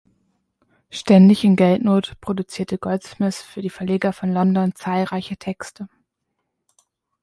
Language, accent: German, Deutschland Deutsch